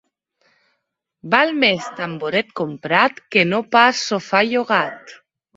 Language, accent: Catalan, valencià